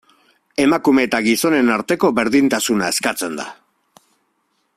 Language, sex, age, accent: Basque, male, 40-49, Mendebalekoa (Araba, Bizkaia, Gipuzkoako mendebaleko herri batzuk)